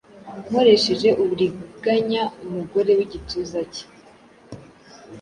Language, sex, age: Kinyarwanda, female, under 19